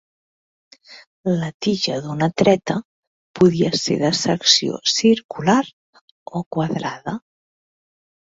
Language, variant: Catalan, Nord-Occidental